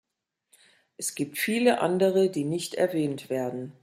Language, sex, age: German, female, 50-59